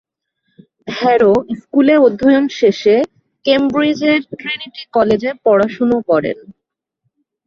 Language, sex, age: Bengali, female, 30-39